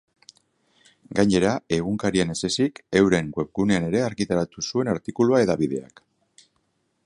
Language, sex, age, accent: Basque, male, 40-49, Mendebalekoa (Araba, Bizkaia, Gipuzkoako mendebaleko herri batzuk)